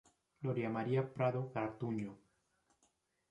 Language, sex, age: Spanish, male, 19-29